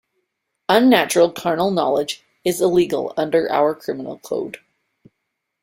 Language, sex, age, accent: English, female, 19-29, Canadian English